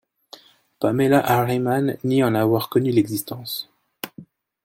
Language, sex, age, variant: French, male, 30-39, Français de métropole